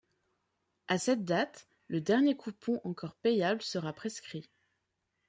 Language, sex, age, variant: French, female, 19-29, Français de métropole